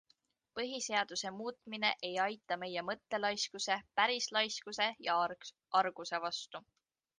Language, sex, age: Estonian, female, 19-29